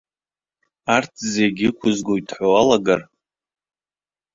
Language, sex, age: Abkhazian, male, 30-39